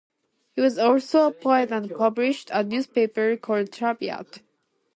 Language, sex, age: English, female, under 19